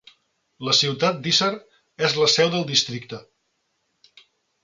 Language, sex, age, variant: Catalan, male, 40-49, Central